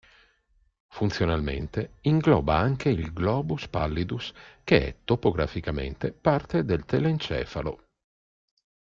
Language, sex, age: Italian, male, 50-59